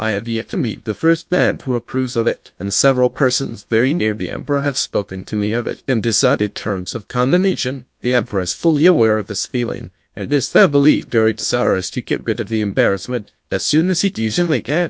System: TTS, GlowTTS